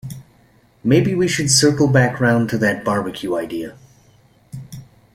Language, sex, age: English, male, 30-39